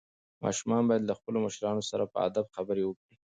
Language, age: Pashto, 40-49